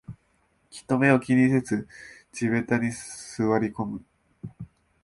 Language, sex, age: Japanese, male, 19-29